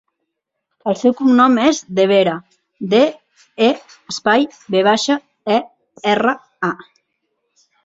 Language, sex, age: Catalan, female, 40-49